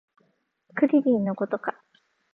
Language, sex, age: Japanese, female, under 19